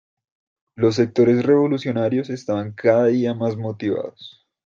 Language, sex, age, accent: Spanish, male, under 19, Andino-Pacífico: Colombia, Perú, Ecuador, oeste de Bolivia y Venezuela andina